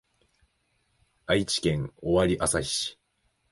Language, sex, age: Japanese, male, 19-29